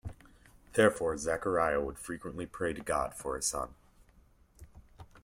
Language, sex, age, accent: English, male, 19-29, United States English